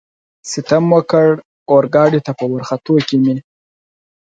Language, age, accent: Pashto, 19-29, کندهارۍ لهجه